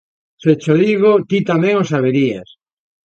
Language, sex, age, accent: Galician, male, 60-69, Atlántico (seseo e gheada)